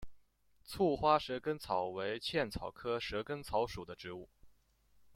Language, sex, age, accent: Chinese, male, under 19, 出生地：湖北省